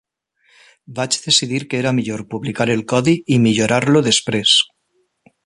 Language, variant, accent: Catalan, Valencià central, valencià